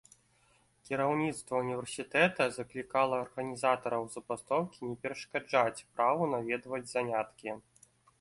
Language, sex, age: Belarusian, male, 19-29